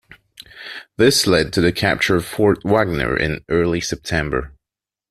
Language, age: English, 19-29